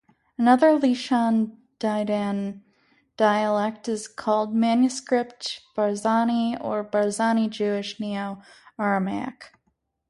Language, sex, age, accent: English, female, 19-29, United States English